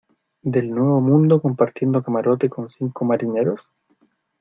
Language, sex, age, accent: Spanish, male, 19-29, Chileno: Chile, Cuyo